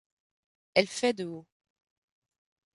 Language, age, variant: French, 19-29, Français de métropole